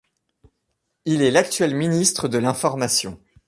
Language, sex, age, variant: French, male, 30-39, Français de métropole